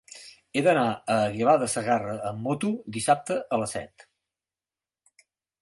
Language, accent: Catalan, central; septentrional